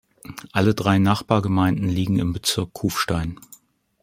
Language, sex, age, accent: German, male, 40-49, Deutschland Deutsch